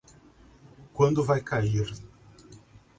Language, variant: Portuguese, Portuguese (Brasil)